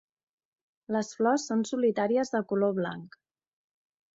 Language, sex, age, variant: Catalan, female, 30-39, Central